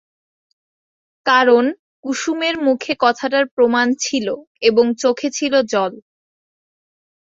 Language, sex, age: Bengali, female, 19-29